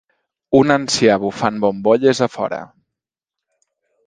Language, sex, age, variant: Catalan, male, 19-29, Nord-Occidental